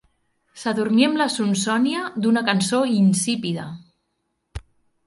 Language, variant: Catalan, Central